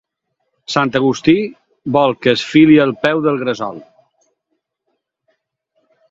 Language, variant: Catalan, Balear